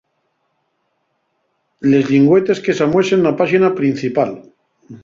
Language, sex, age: Asturian, male, 50-59